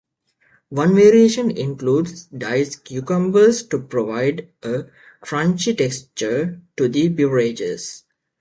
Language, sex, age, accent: English, male, 19-29, United States English